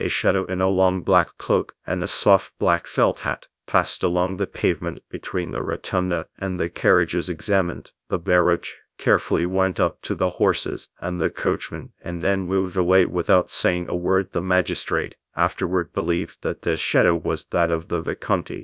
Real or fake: fake